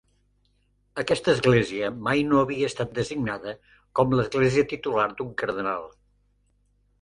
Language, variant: Catalan, Central